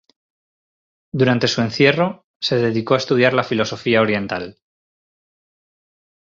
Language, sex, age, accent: Spanish, male, 30-39, España: Norte peninsular (Asturias, Castilla y León, Cantabria, País Vasco, Navarra, Aragón, La Rioja, Guadalajara, Cuenca)